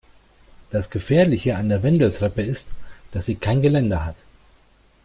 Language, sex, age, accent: German, male, 40-49, Deutschland Deutsch